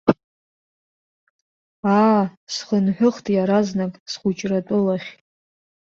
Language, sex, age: Abkhazian, female, 19-29